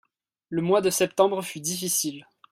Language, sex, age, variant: French, male, 19-29, Français de métropole